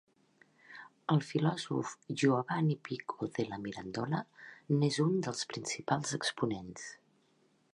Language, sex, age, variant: Catalan, female, 50-59, Central